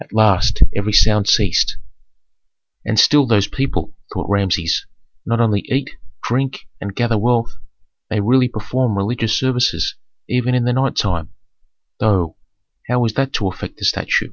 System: none